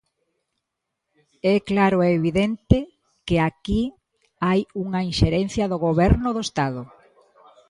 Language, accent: Galician, Normativo (estándar)